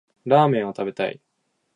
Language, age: Japanese, 19-29